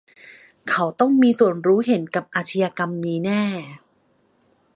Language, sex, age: Thai, female, 19-29